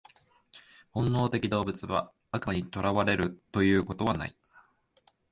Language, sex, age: Japanese, male, 19-29